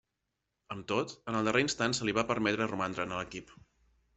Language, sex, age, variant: Catalan, male, 30-39, Central